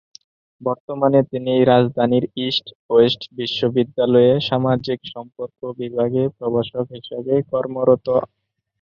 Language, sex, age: Bengali, male, 19-29